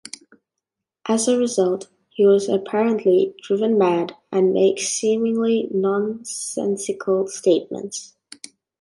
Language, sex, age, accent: English, female, under 19, Australian English